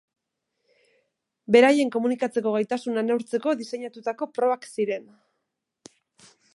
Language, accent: Basque, Mendebalekoa (Araba, Bizkaia, Gipuzkoako mendebaleko herri batzuk)